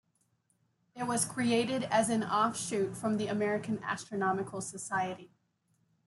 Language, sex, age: English, female, 19-29